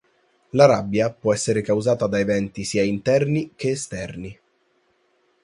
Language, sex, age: Italian, male, under 19